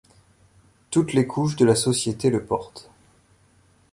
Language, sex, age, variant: French, male, 19-29, Français de métropole